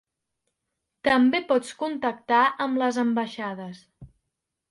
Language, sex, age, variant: Catalan, female, under 19, Central